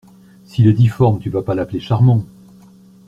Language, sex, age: French, male, 60-69